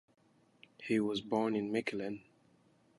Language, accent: English, Kenyan